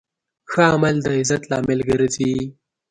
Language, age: Pashto, 19-29